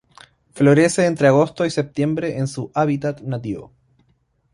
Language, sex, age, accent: Spanish, male, 19-29, Chileno: Chile, Cuyo